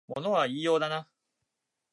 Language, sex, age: Japanese, male, 19-29